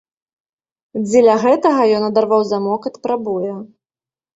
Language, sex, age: Belarusian, female, 30-39